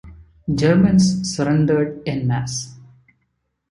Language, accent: English, India and South Asia (India, Pakistan, Sri Lanka)